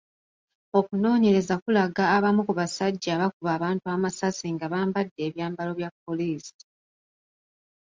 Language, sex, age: Ganda, female, 30-39